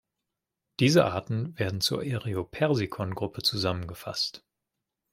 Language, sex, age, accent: German, male, 19-29, Deutschland Deutsch